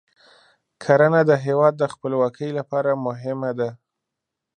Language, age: Pashto, 19-29